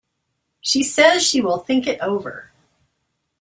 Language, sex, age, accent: English, female, 50-59, United States English